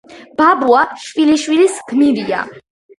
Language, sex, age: Georgian, female, under 19